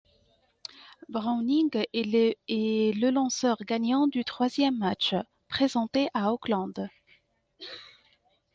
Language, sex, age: French, female, 30-39